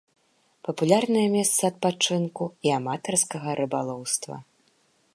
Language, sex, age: Belarusian, female, 19-29